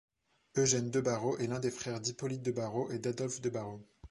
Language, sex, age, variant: French, male, 19-29, Français de métropole